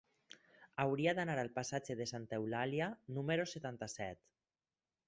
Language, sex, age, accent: Catalan, male, 19-29, valencià